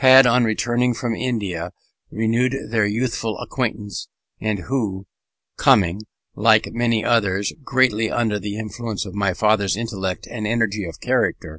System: none